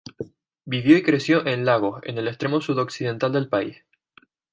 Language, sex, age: Spanish, female, 19-29